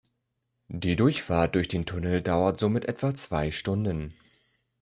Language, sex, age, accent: German, male, 30-39, Deutschland Deutsch